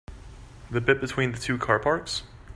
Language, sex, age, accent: English, male, under 19, United States English